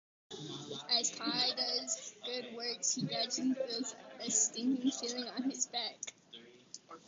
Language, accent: English, United States English